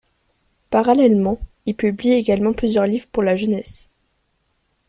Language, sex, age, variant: French, female, under 19, Français de métropole